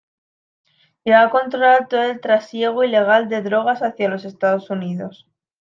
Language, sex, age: Spanish, female, 19-29